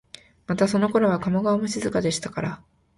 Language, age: Japanese, 19-29